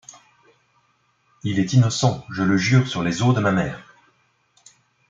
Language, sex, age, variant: French, male, 30-39, Français de métropole